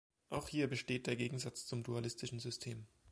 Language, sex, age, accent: German, male, 30-39, Deutschland Deutsch